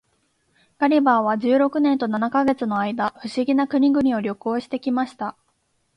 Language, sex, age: Japanese, female, 19-29